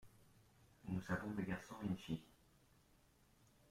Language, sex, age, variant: French, male, under 19, Français de métropole